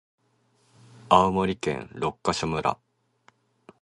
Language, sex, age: Japanese, male, 19-29